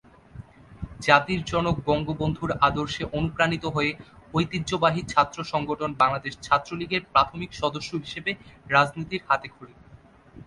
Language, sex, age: Bengali, male, 19-29